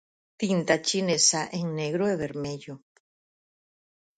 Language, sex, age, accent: Galician, female, 60-69, Normativo (estándar)